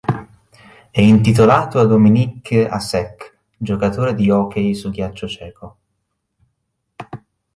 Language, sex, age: Italian, male, 19-29